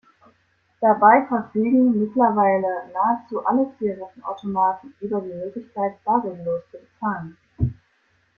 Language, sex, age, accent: German, female, under 19, Deutschland Deutsch